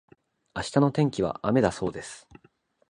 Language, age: Japanese, 19-29